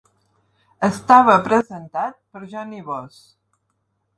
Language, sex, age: Catalan, female, 60-69